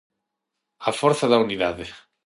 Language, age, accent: Galician, 30-39, Central (gheada); Normativo (estándar); Neofalante